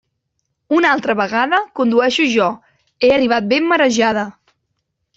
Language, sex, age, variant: Catalan, female, 19-29, Central